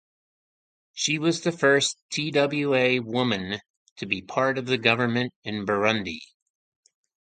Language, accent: English, United States English